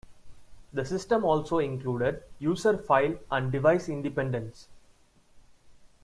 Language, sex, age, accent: English, male, 19-29, India and South Asia (India, Pakistan, Sri Lanka)